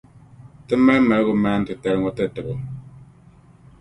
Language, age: Dagbani, 30-39